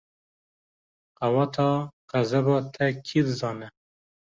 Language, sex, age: Kurdish, male, 19-29